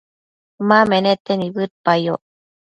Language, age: Matsés, 30-39